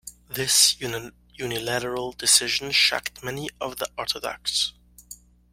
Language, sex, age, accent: English, male, 30-39, United States English